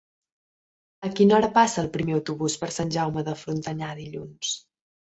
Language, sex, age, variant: Catalan, female, 19-29, Central